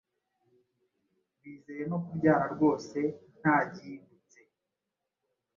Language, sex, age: Kinyarwanda, male, 19-29